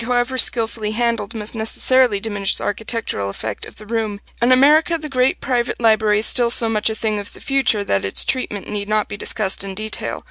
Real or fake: real